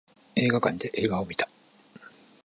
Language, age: Japanese, 50-59